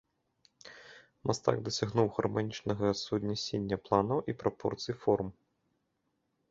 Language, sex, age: Belarusian, male, 30-39